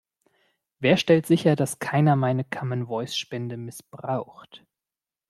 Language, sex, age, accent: German, male, 19-29, Deutschland Deutsch